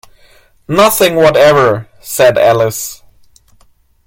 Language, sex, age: English, male, 19-29